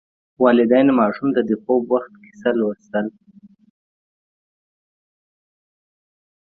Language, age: Pashto, 30-39